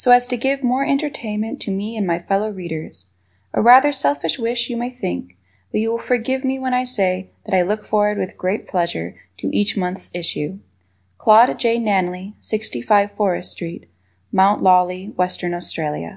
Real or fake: real